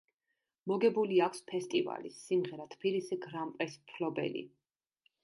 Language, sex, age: Georgian, female, 30-39